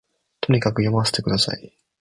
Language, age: Japanese, 19-29